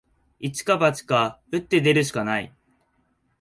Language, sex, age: Japanese, male, 19-29